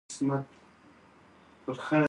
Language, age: Pashto, 19-29